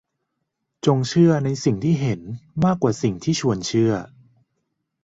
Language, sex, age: Thai, male, 30-39